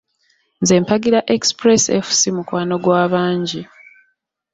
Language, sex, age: Ganda, female, 30-39